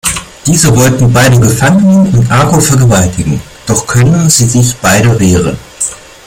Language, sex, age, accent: German, male, 19-29, Deutschland Deutsch